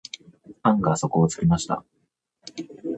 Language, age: Japanese, 19-29